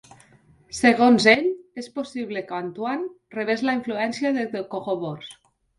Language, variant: Catalan, Nord-Occidental